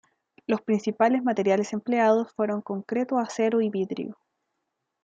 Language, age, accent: Spanish, 19-29, Chileno: Chile, Cuyo